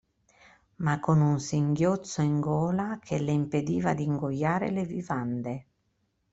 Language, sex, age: Italian, female, 40-49